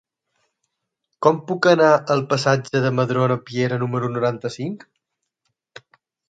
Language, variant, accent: Catalan, Balear, menorquí